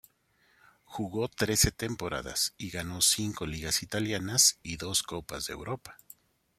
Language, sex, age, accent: Spanish, male, 50-59, México